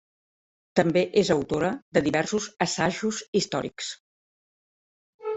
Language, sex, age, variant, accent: Catalan, female, 70-79, Central, central